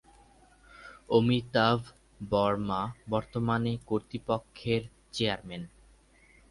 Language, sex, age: Bengali, male, 19-29